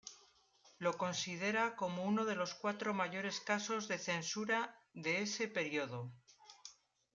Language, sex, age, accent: Spanish, female, 50-59, España: Norte peninsular (Asturias, Castilla y León, Cantabria, País Vasco, Navarra, Aragón, La Rioja, Guadalajara, Cuenca)